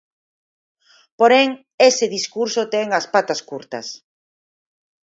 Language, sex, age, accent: Galician, female, 50-59, Normativo (estándar)